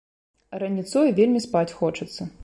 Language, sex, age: Belarusian, female, 30-39